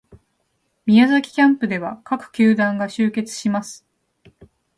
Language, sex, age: Japanese, female, 19-29